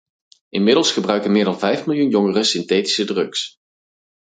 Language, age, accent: Dutch, 30-39, Nederlands Nederlands